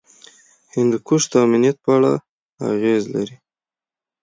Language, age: Pashto, 19-29